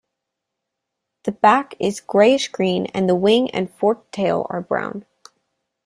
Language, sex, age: English, female, under 19